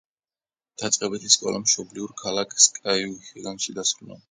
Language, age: Georgian, 19-29